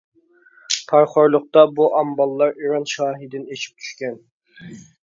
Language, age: Uyghur, 19-29